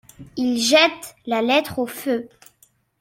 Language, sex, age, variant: French, female, under 19, Français de métropole